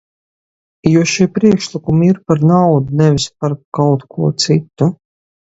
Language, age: Latvian, 40-49